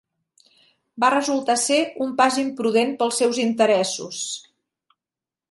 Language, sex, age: Catalan, female, 60-69